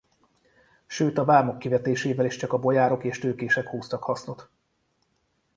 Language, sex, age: Hungarian, male, 30-39